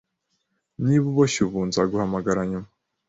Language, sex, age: Kinyarwanda, male, 19-29